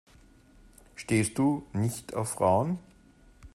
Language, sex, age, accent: German, male, 40-49, Österreichisches Deutsch